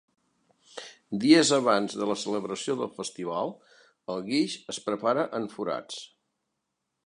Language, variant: Catalan, Central